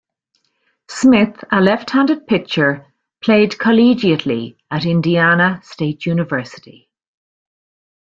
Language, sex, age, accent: English, female, 40-49, Irish English